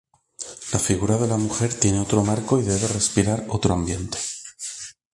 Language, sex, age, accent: Spanish, male, 30-39, España: Sur peninsular (Andalucia, Extremadura, Murcia)